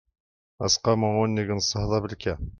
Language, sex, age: Kabyle, male, 50-59